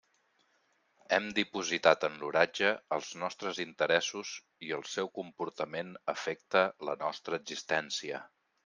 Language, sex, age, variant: Catalan, male, 40-49, Central